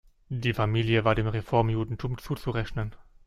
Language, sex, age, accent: German, male, 30-39, Deutschland Deutsch